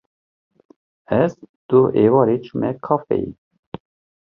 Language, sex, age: Kurdish, male, 40-49